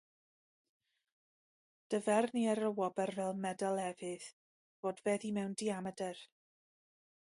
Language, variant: Welsh, South-Western Welsh